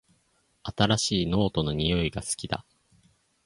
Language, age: Japanese, under 19